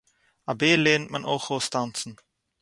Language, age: Yiddish, under 19